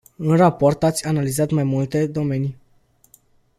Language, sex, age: Romanian, male, under 19